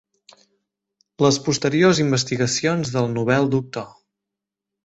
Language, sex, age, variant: Catalan, male, 19-29, Septentrional